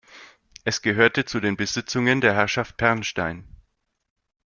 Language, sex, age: German, male, 30-39